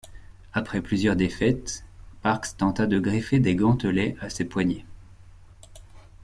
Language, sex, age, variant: French, male, 30-39, Français de métropole